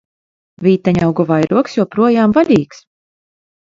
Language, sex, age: Latvian, female, 30-39